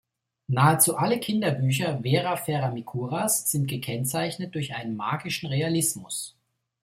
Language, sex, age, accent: German, male, 30-39, Deutschland Deutsch